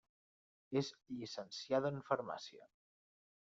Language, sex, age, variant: Catalan, male, 19-29, Central